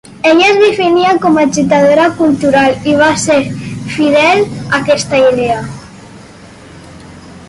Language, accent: Catalan, valencià